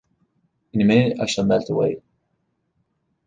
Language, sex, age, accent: English, male, 30-39, Irish English